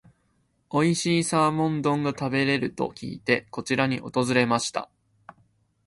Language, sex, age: Japanese, male, 19-29